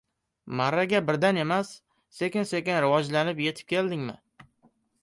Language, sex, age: Uzbek, male, under 19